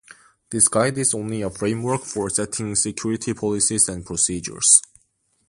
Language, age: English, 19-29